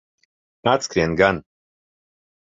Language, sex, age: Latvian, male, 30-39